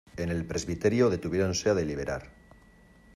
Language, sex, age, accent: Spanish, male, 40-49, España: Norte peninsular (Asturias, Castilla y León, Cantabria, País Vasco, Navarra, Aragón, La Rioja, Guadalajara, Cuenca)